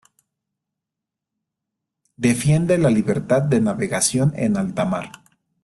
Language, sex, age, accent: Spanish, male, 30-39, México